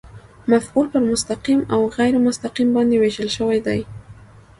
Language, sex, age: Pashto, female, 19-29